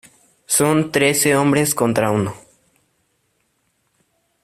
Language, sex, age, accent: Spanish, male, under 19, México